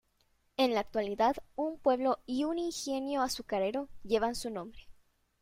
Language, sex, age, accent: Spanish, female, 19-29, México